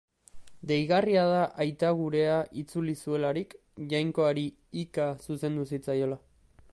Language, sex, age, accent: Basque, male, 19-29, Mendebalekoa (Araba, Bizkaia, Gipuzkoako mendebaleko herri batzuk)